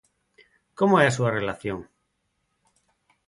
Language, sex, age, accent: Galician, male, 40-49, Neofalante